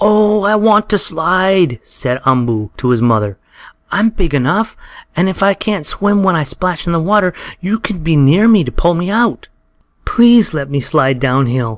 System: none